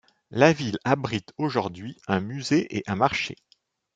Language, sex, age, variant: French, male, 50-59, Français de métropole